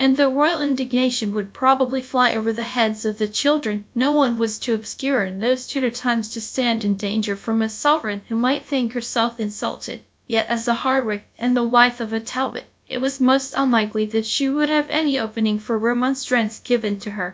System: TTS, GradTTS